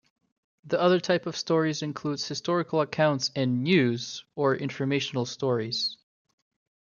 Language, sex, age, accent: English, male, 19-29, United States English